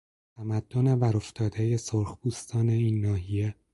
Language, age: Persian, 19-29